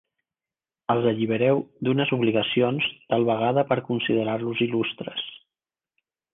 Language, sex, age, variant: Catalan, male, 50-59, Central